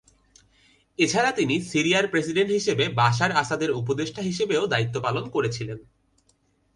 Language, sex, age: Bengali, male, 19-29